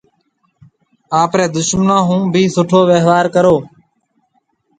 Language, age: Marwari (Pakistan), 40-49